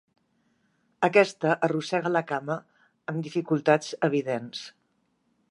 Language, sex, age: Catalan, female, 60-69